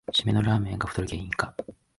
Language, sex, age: Japanese, male, 19-29